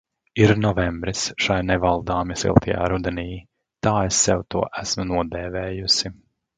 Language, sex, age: Latvian, male, 40-49